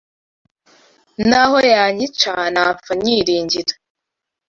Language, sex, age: Kinyarwanda, female, 19-29